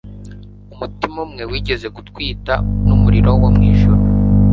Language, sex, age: Kinyarwanda, male, under 19